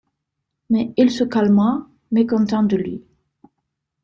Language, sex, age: French, female, 30-39